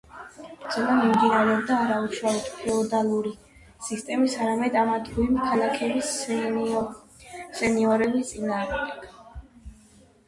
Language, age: Georgian, 19-29